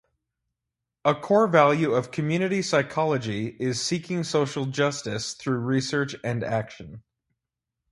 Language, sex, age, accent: English, male, 19-29, United States English